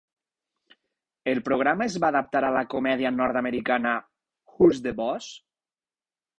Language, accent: Catalan, valencià